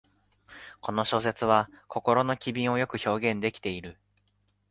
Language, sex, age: Japanese, male, 19-29